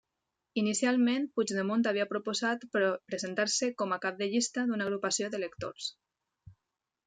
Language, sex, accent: Catalan, female, valencià